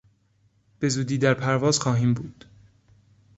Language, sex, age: Persian, male, 19-29